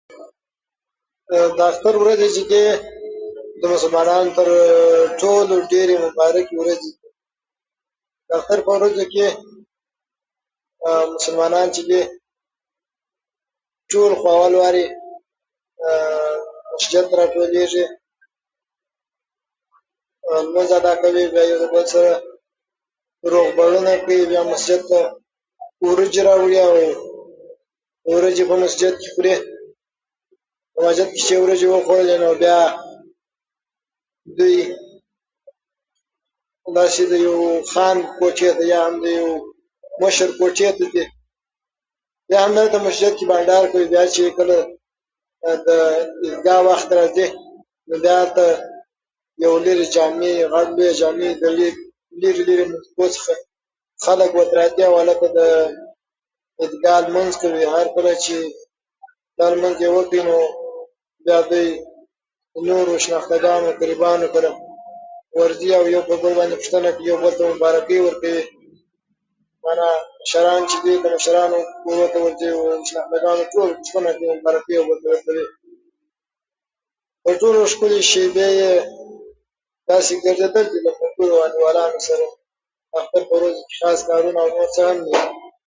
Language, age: Pashto, under 19